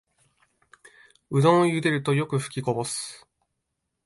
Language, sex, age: Japanese, male, 19-29